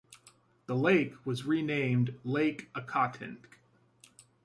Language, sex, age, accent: English, male, 30-39, United States English